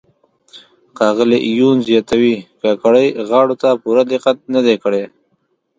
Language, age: Pashto, 30-39